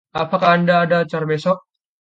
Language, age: Indonesian, 19-29